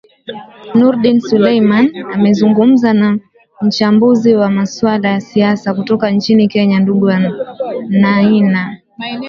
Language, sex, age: Swahili, female, 19-29